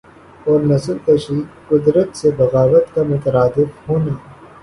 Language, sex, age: Urdu, male, 19-29